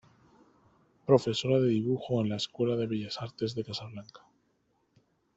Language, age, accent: Spanish, 40-49, España: Centro-Sur peninsular (Madrid, Toledo, Castilla-La Mancha)